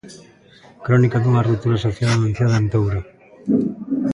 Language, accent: Galician, Atlántico (seseo e gheada)